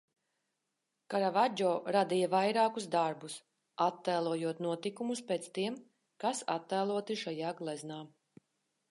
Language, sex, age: Latvian, female, 40-49